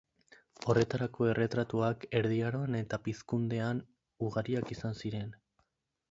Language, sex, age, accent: Basque, male, 19-29, Mendebalekoa (Araba, Bizkaia, Gipuzkoako mendebaleko herri batzuk)